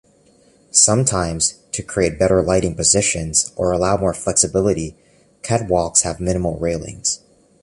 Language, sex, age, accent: English, male, 19-29, United States English